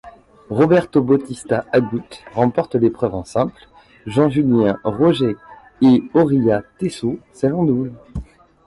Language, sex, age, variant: French, male, 30-39, Français de métropole